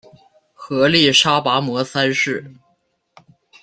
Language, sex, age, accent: Chinese, male, 19-29, 出生地：黑龙江省